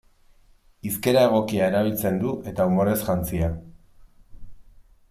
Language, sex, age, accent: Basque, male, 30-39, Mendebalekoa (Araba, Bizkaia, Gipuzkoako mendebaleko herri batzuk)